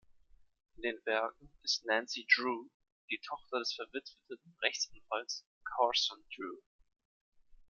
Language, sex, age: German, male, 19-29